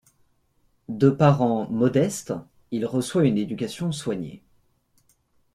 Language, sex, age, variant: French, male, 19-29, Français de métropole